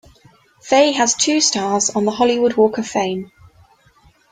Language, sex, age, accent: English, female, 19-29, England English